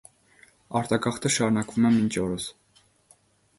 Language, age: Armenian, 19-29